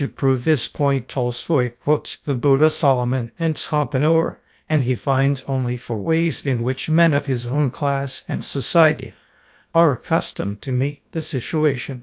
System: TTS, GlowTTS